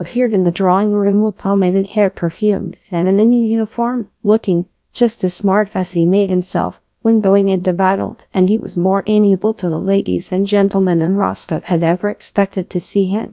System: TTS, GlowTTS